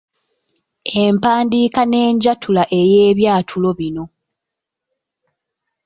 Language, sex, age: Ganda, female, 19-29